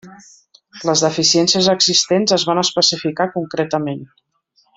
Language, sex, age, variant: Catalan, female, 40-49, Central